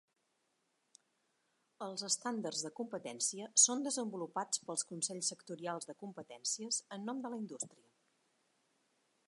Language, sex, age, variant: Catalan, female, 40-49, Septentrional